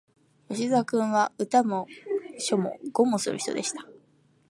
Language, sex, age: Japanese, female, 19-29